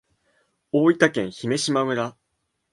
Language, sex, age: Japanese, male, 19-29